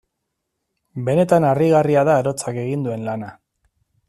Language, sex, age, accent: Basque, male, 40-49, Erdialdekoa edo Nafarra (Gipuzkoa, Nafarroa)